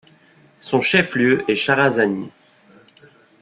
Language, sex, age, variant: French, male, 30-39, Français de métropole